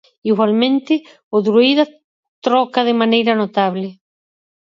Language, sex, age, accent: Galician, female, 50-59, Central (gheada)